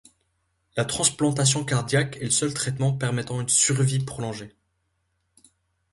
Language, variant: French, Français de métropole